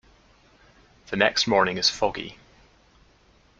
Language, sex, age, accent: English, male, 30-39, Scottish English